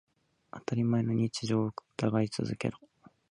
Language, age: Japanese, 19-29